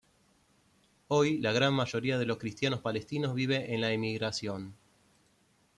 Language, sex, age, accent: Spanish, male, 30-39, Rioplatense: Argentina, Uruguay, este de Bolivia, Paraguay